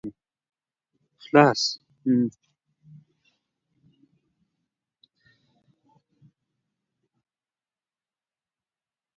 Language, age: Pashto, 19-29